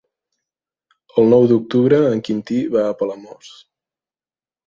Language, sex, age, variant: Catalan, male, 19-29, Central